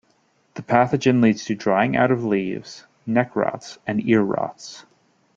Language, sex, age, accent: English, male, 19-29, United States English